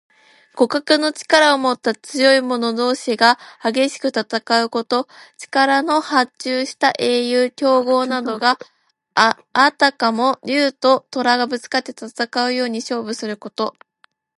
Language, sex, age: Japanese, female, 19-29